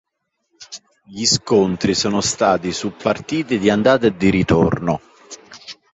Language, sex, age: Italian, male, 40-49